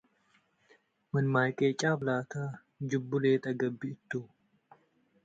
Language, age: Tigre, 19-29